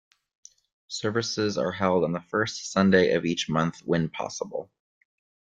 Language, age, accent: English, 19-29, United States English